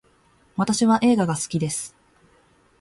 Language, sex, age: Japanese, female, 19-29